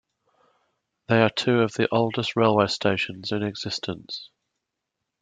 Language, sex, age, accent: English, male, 40-49, England English